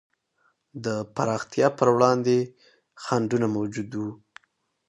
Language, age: Pashto, 19-29